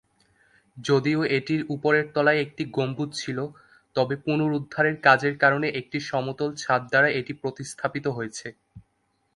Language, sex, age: Bengali, male, 19-29